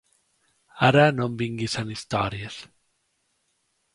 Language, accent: Catalan, valencià